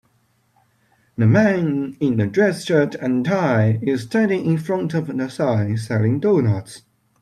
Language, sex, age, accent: English, male, 19-29, England English